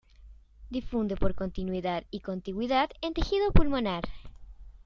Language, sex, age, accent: Spanish, female, under 19, Rioplatense: Argentina, Uruguay, este de Bolivia, Paraguay